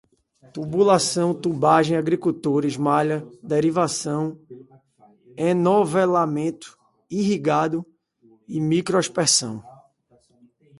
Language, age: Portuguese, 40-49